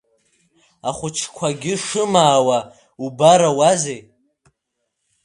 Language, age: Abkhazian, under 19